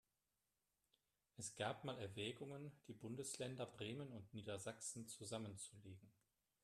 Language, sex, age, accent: German, male, 50-59, Deutschland Deutsch